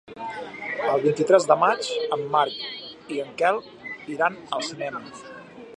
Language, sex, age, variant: Catalan, male, 40-49, Balear